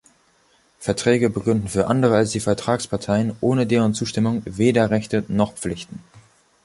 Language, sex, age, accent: German, male, under 19, Deutschland Deutsch